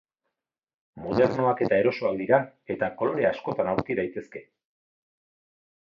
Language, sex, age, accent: Basque, male, 40-49, Erdialdekoa edo Nafarra (Gipuzkoa, Nafarroa)